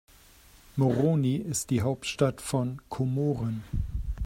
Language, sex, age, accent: German, male, 50-59, Deutschland Deutsch